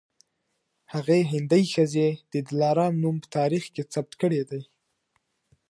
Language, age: Pashto, 19-29